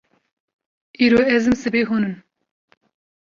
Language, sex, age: Kurdish, female, 19-29